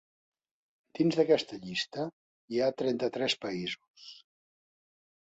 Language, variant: Catalan, Central